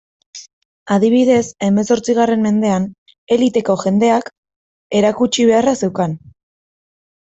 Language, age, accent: Basque, 19-29, Erdialdekoa edo Nafarra (Gipuzkoa, Nafarroa)